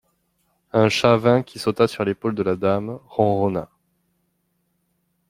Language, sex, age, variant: French, male, 30-39, Français de métropole